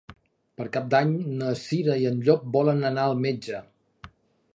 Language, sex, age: Catalan, male, 50-59